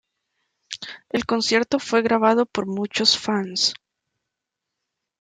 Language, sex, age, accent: Spanish, female, 19-29, América central